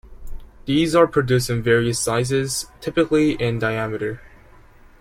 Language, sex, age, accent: English, male, under 19, United States English